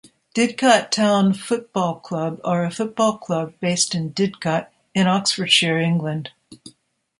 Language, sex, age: English, female, 60-69